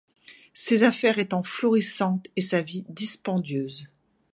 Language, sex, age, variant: French, female, 50-59, Français de métropole